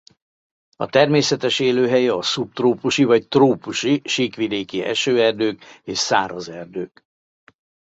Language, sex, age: Hungarian, male, 60-69